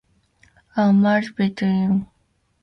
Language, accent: English, United States English